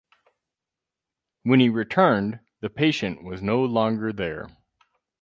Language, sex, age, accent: English, male, 50-59, United States English